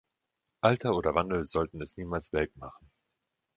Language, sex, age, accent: German, male, 30-39, Deutschland Deutsch